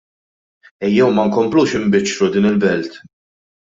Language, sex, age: Maltese, male, 19-29